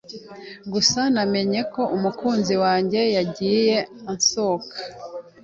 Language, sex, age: Kinyarwanda, female, 19-29